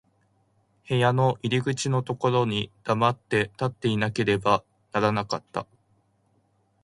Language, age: Japanese, 19-29